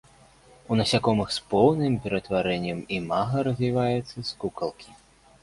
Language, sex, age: Belarusian, male, 19-29